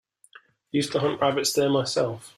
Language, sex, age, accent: English, male, 30-39, Scottish English